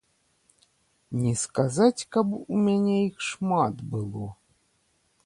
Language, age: Belarusian, 30-39